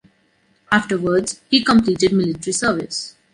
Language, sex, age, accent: English, female, 19-29, India and South Asia (India, Pakistan, Sri Lanka)